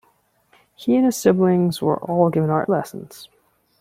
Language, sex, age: English, female, 30-39